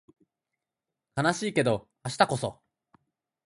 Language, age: Japanese, 19-29